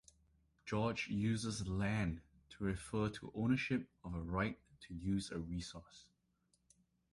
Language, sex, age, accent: English, male, 19-29, Singaporean English